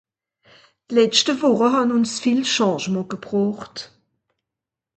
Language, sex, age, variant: Swiss German, female, 60-69, Nordniederàlemmànisch (Rishoffe, Zàwere, Bùsswìller, Hawenau, Brüemt, Stroossbùri, Molse, Dàmbàch, Schlettstàtt, Pfàlzbùri usw.)